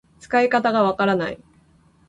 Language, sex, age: Japanese, female, 19-29